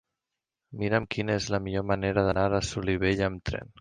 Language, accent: Catalan, central; valencià